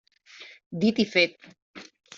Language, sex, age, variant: Catalan, female, 40-49, Central